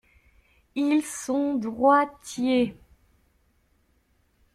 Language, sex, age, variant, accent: French, female, 30-39, Français d'Amérique du Nord, Français du Canada